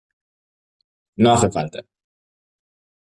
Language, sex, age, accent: Spanish, male, 30-39, España: Norte peninsular (Asturias, Castilla y León, Cantabria, País Vasco, Navarra, Aragón, La Rioja, Guadalajara, Cuenca)